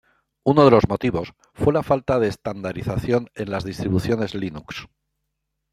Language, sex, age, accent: Spanish, male, 60-69, España: Centro-Sur peninsular (Madrid, Toledo, Castilla-La Mancha)